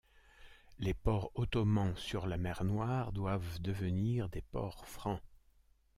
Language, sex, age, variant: French, male, 60-69, Français de métropole